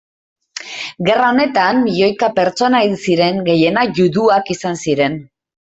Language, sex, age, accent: Basque, female, 30-39, Mendebalekoa (Araba, Bizkaia, Gipuzkoako mendebaleko herri batzuk)